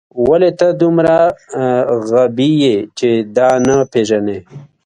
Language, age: Pashto, 40-49